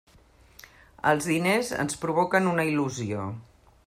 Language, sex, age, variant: Catalan, female, 50-59, Central